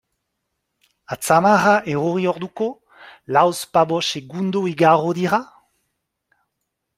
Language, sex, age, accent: Basque, male, 40-49, Nafar-lapurtarra edo Zuberotarra (Lapurdi, Nafarroa Beherea, Zuberoa)